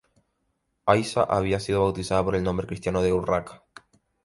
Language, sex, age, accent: Spanish, male, 19-29, España: Islas Canarias